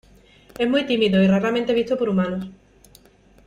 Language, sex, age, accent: Spanish, female, 30-39, España: Sur peninsular (Andalucia, Extremadura, Murcia)